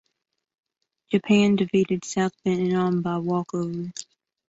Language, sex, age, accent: English, female, 19-29, United States English